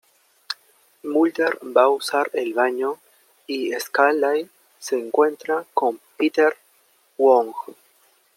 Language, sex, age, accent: Spanish, male, 19-29, Andino-Pacífico: Colombia, Perú, Ecuador, oeste de Bolivia y Venezuela andina